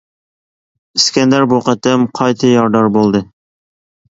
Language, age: Uyghur, 30-39